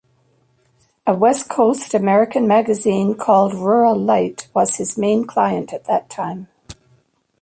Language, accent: English, Canadian English